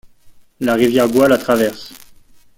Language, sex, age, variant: French, male, 19-29, Français de métropole